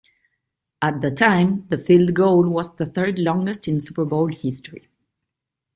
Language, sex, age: English, female, 30-39